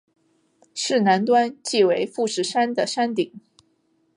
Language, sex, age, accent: Chinese, female, 30-39, 出生地：广东省